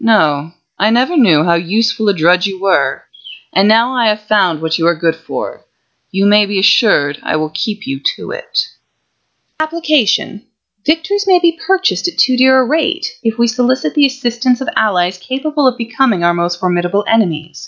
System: none